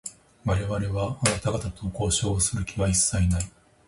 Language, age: Japanese, 30-39